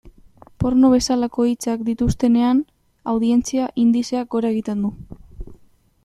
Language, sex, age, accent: Basque, female, under 19, Mendebalekoa (Araba, Bizkaia, Gipuzkoako mendebaleko herri batzuk)